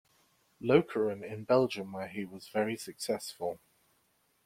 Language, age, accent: English, 19-29, England English